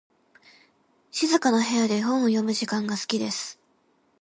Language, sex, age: Japanese, female, 19-29